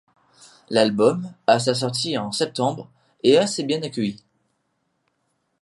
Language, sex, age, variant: French, male, under 19, Français de métropole